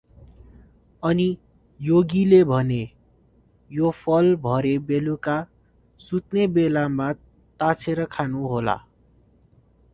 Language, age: Nepali, 19-29